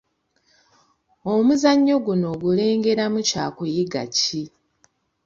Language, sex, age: Ganda, female, 30-39